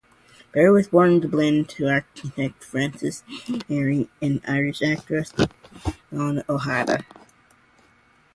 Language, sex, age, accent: English, male, under 19, United States English